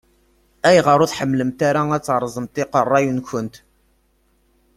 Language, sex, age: Kabyle, male, 30-39